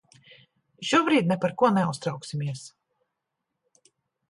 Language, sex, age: Latvian, female, 60-69